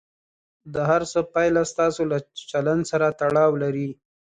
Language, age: Pashto, 30-39